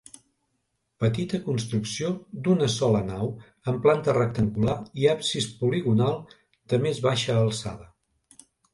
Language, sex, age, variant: Catalan, male, 60-69, Central